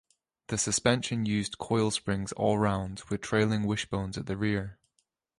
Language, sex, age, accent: English, male, 19-29, Scottish English